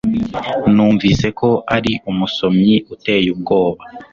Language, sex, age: Kinyarwanda, male, 19-29